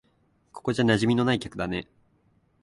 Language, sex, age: Japanese, male, 19-29